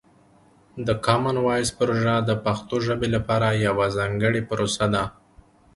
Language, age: Pashto, 19-29